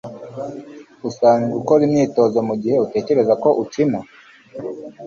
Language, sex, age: Kinyarwanda, male, 19-29